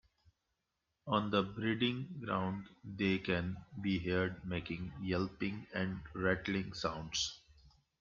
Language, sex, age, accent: English, male, 40-49, India and South Asia (India, Pakistan, Sri Lanka)